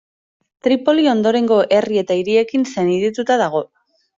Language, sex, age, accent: Basque, female, 30-39, Mendebalekoa (Araba, Bizkaia, Gipuzkoako mendebaleko herri batzuk)